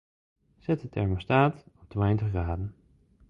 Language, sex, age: Western Frisian, male, 19-29